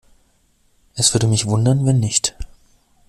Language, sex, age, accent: German, male, 30-39, Deutschland Deutsch